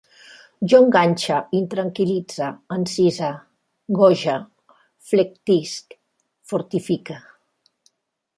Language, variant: Catalan, Septentrional